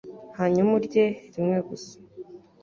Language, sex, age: Kinyarwanda, female, 19-29